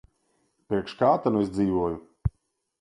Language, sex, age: Latvian, male, 40-49